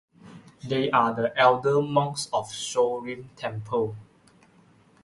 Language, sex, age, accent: English, male, 19-29, Malaysian English